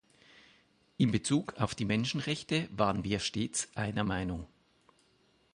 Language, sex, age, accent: German, male, 50-59, Schweizerdeutsch